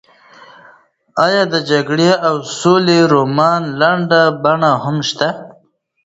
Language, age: Pashto, 19-29